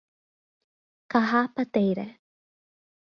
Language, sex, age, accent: Portuguese, female, 19-29, Gaucho